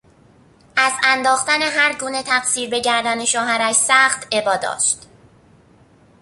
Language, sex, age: Persian, female, under 19